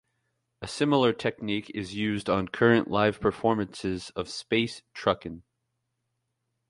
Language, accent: English, United States English